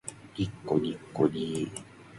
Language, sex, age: Japanese, male, 19-29